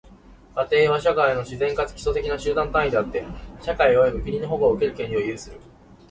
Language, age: Japanese, 19-29